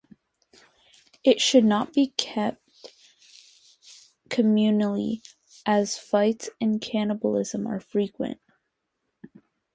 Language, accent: English, United States English